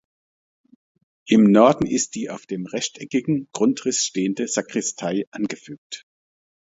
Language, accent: German, Deutschland Deutsch